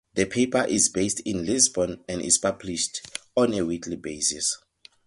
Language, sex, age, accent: English, male, 30-39, Southern African (South Africa, Zimbabwe, Namibia)